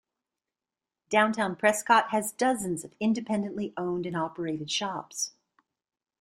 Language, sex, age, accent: English, female, 40-49, United States English